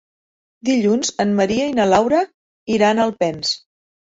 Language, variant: Catalan, Central